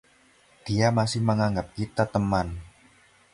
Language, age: Indonesian, 19-29